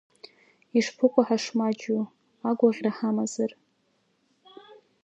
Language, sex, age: Abkhazian, female, 19-29